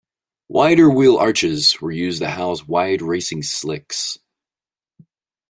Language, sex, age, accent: English, male, 30-39, United States English